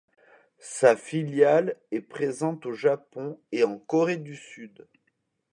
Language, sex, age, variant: French, male, 30-39, Français de métropole